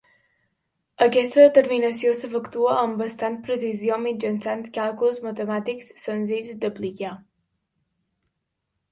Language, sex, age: Catalan, female, under 19